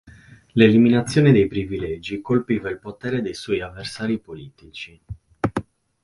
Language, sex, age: Italian, male, 19-29